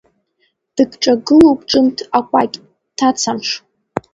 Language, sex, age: Abkhazian, female, under 19